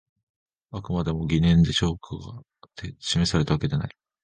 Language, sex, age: Japanese, male, under 19